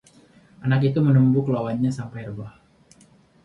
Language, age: Indonesian, 19-29